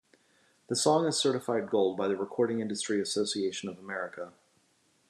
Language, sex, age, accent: English, male, 40-49, United States English